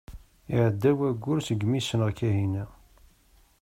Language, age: Kabyle, 30-39